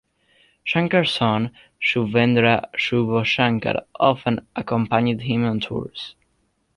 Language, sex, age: English, male, under 19